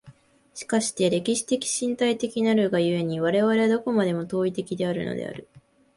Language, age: Japanese, 19-29